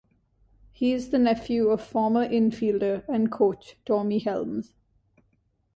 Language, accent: English, India and South Asia (India, Pakistan, Sri Lanka)